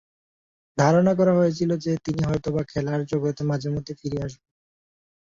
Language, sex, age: Bengali, male, 19-29